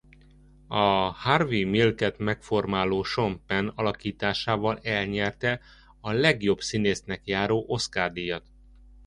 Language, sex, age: Hungarian, male, 30-39